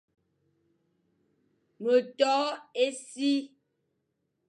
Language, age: Fang, under 19